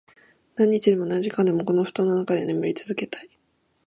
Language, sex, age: Japanese, female, 19-29